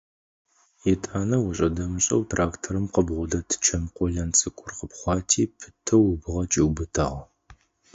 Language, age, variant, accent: Adyghe, 30-39, Адыгабзэ (Кирил, пстэумэ зэдыряе), Кıэмгуй (Çemguy)